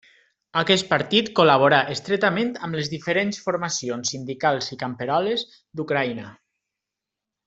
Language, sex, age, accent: Catalan, male, 19-29, valencià